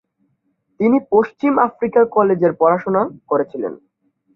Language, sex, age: Bengali, male, 19-29